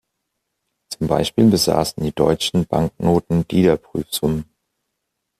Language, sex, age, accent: German, male, 40-49, Deutschland Deutsch